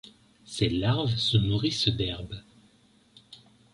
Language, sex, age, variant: French, male, 30-39, Français de métropole